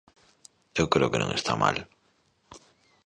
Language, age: Galician, 30-39